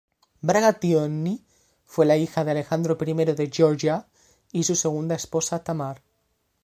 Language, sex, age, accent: Spanish, male, 19-29, España: Centro-Sur peninsular (Madrid, Toledo, Castilla-La Mancha)